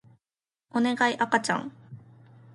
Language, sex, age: Japanese, female, 19-29